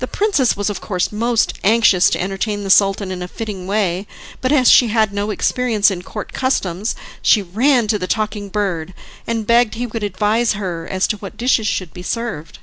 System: none